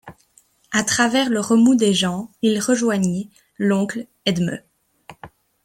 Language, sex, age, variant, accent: French, female, 19-29, Français d'Europe, Français de Belgique